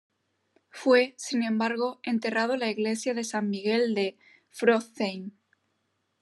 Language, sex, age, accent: Spanish, female, under 19, España: Norte peninsular (Asturias, Castilla y León, Cantabria, País Vasco, Navarra, Aragón, La Rioja, Guadalajara, Cuenca)